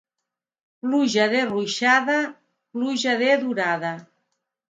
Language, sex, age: Catalan, female, 50-59